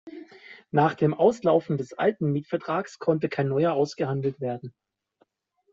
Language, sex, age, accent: German, male, 30-39, Deutschland Deutsch